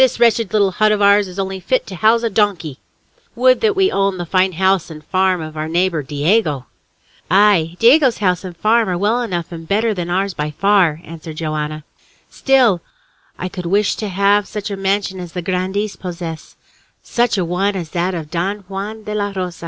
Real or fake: real